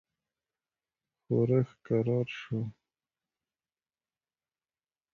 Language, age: Pashto, 19-29